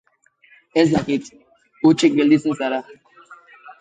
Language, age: Basque, under 19